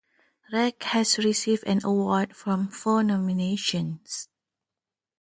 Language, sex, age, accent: English, female, 30-39, Malaysian English